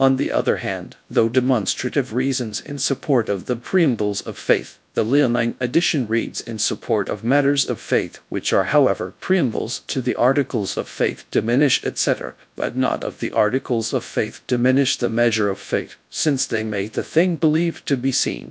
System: TTS, GradTTS